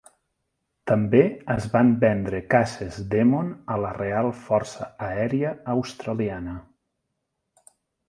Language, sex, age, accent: Catalan, male, 40-49, central; nord-occidental